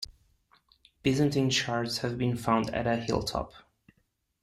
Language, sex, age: English, male, 30-39